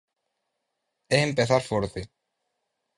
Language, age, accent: Galician, 19-29, Oriental (común en zona oriental)